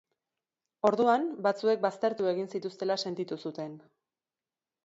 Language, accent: Basque, Erdialdekoa edo Nafarra (Gipuzkoa, Nafarroa)